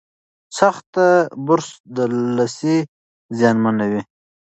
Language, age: Pashto, 19-29